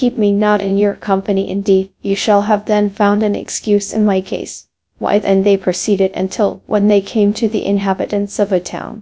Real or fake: fake